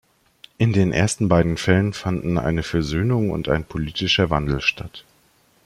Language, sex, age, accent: German, male, 30-39, Deutschland Deutsch